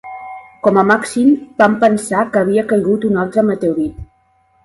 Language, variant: Catalan, Central